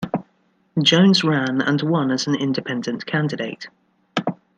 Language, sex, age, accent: English, female, 30-39, England English